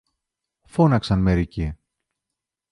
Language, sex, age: Greek, male, 40-49